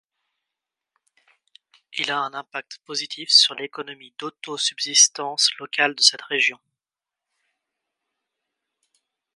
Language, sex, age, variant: French, male, 19-29, Français de métropole